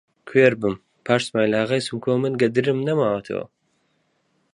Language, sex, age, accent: Central Kurdish, male, 19-29, سۆرانی